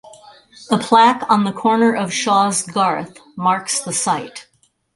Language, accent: English, United States English